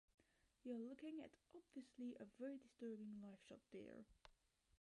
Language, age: English, 19-29